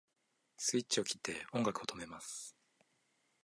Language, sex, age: Japanese, male, 19-29